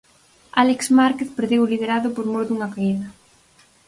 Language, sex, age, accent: Galician, female, 19-29, Central (gheada)